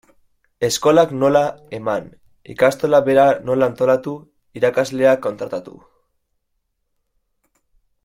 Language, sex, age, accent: Basque, male, 19-29, Mendebalekoa (Araba, Bizkaia, Gipuzkoako mendebaleko herri batzuk)